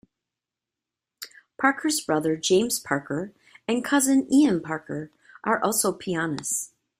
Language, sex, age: English, female, 50-59